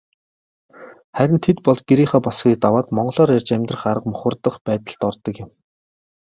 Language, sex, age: Mongolian, male, 30-39